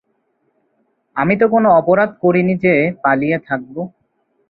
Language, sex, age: Bengali, male, 19-29